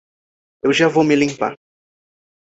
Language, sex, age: Portuguese, male, 19-29